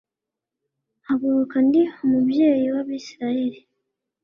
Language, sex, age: Kinyarwanda, female, 19-29